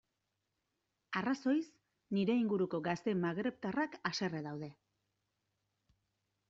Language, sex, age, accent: Basque, female, 40-49, Mendebalekoa (Araba, Bizkaia, Gipuzkoako mendebaleko herri batzuk)